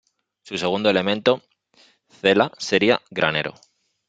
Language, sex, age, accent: Spanish, male, 30-39, España: Norte peninsular (Asturias, Castilla y León, Cantabria, País Vasco, Navarra, Aragón, La Rioja, Guadalajara, Cuenca)